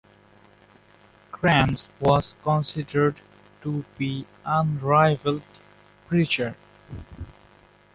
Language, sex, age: English, male, 19-29